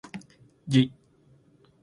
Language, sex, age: Japanese, male, 19-29